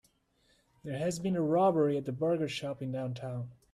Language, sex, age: English, male, 30-39